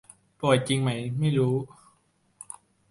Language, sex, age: Thai, male, 19-29